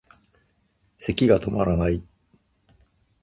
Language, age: Japanese, 50-59